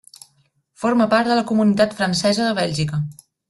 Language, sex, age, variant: Catalan, female, 19-29, Nord-Occidental